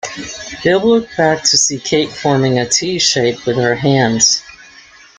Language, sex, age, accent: English, female, 60-69, United States English